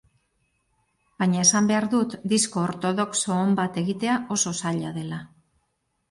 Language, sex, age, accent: Basque, female, 50-59, Mendebalekoa (Araba, Bizkaia, Gipuzkoako mendebaleko herri batzuk)